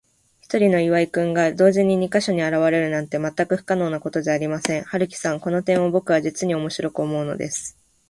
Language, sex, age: Japanese, female, 19-29